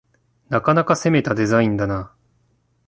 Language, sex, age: Japanese, male, 30-39